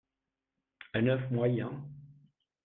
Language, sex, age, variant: French, male, 50-59, Français de métropole